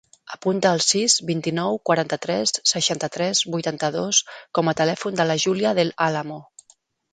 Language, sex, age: Catalan, female, 40-49